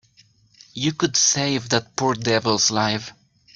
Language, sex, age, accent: English, male, 30-39, United States English